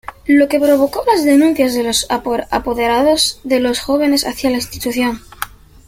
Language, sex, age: Spanish, male, under 19